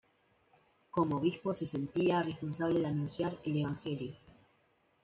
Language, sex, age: Spanish, female, 19-29